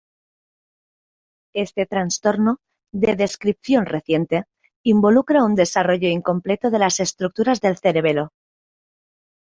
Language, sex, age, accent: Spanish, female, 30-39, España: Centro-Sur peninsular (Madrid, Toledo, Castilla-La Mancha)